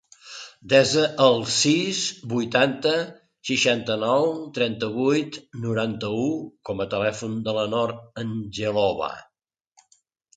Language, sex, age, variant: Catalan, male, 60-69, Central